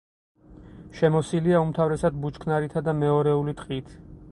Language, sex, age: Georgian, male, 30-39